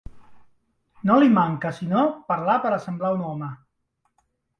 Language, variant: Catalan, Central